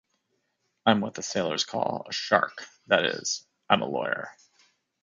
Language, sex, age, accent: English, male, 40-49, United States English